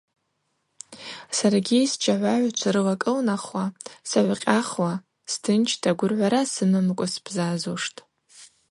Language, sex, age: Abaza, female, 19-29